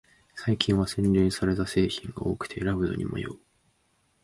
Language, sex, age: Japanese, male, 19-29